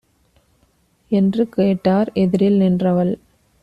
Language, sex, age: Tamil, female, 30-39